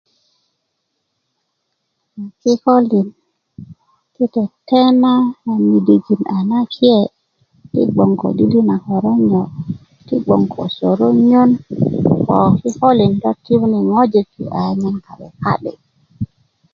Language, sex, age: Kuku, female, 40-49